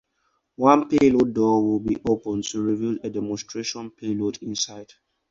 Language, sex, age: English, male, 19-29